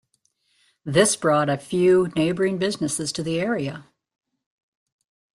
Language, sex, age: English, female, 70-79